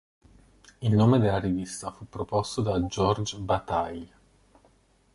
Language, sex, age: Italian, male, 30-39